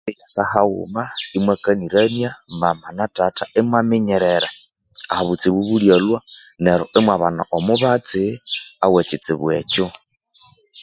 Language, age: Konzo, 30-39